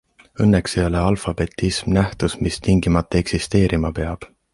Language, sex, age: Estonian, male, 19-29